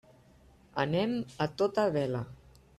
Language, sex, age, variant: Catalan, female, 50-59, Central